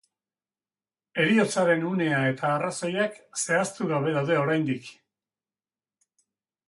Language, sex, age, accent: Basque, male, 70-79, Erdialdekoa edo Nafarra (Gipuzkoa, Nafarroa)